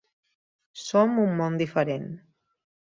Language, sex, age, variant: Catalan, female, 30-39, Central